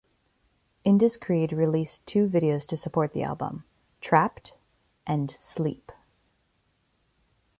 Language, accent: English, United States English